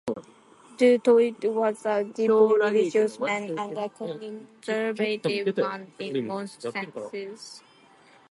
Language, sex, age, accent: English, female, under 19, United States English